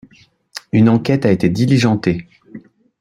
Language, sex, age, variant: French, male, 40-49, Français de métropole